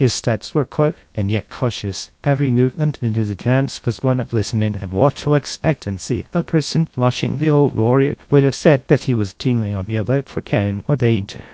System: TTS, GlowTTS